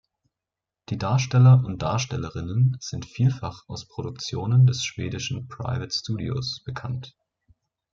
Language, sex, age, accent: German, male, 19-29, Deutschland Deutsch